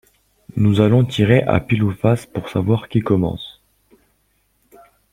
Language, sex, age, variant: French, male, under 19, Français de métropole